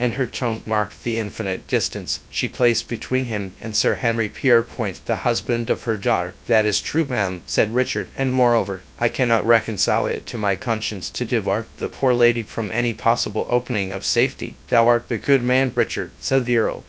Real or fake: fake